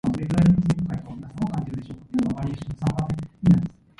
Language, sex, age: English, female, 19-29